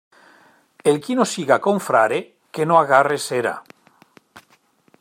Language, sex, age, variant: Catalan, male, 50-59, Central